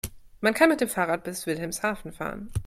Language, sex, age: German, female, 30-39